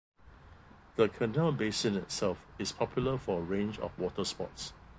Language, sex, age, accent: English, male, 50-59, Singaporean English